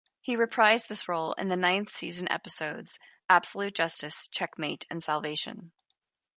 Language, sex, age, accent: English, female, 30-39, United States English